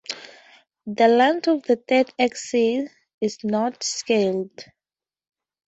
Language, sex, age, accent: English, female, 19-29, Southern African (South Africa, Zimbabwe, Namibia)